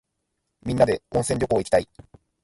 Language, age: Japanese, 30-39